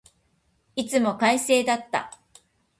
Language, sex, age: Japanese, female, 50-59